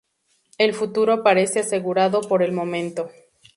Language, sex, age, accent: Spanish, female, 30-39, México